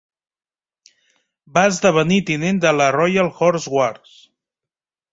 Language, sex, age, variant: Catalan, male, 30-39, Central